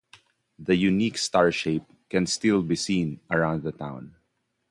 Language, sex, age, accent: English, male, 19-29, Filipino